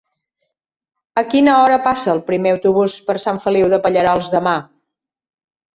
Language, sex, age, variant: Catalan, female, 60-69, Central